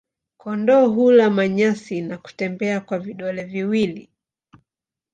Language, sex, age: Swahili, female, 50-59